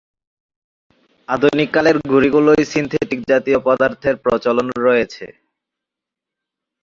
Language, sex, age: Bengali, male, 19-29